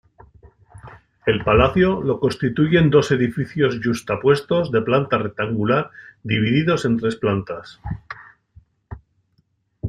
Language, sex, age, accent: Spanish, male, 60-69, España: Norte peninsular (Asturias, Castilla y León, Cantabria, País Vasco, Navarra, Aragón, La Rioja, Guadalajara, Cuenca)